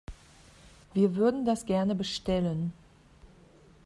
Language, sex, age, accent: German, female, 40-49, Deutschland Deutsch